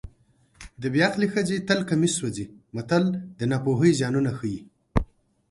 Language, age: Pashto, 30-39